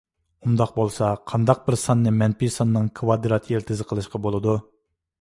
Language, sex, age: Uyghur, male, 19-29